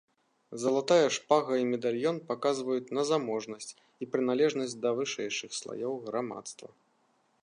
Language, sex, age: Belarusian, male, 40-49